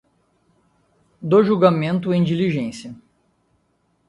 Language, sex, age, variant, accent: Portuguese, male, 30-39, Portuguese (Brasil), Gaucho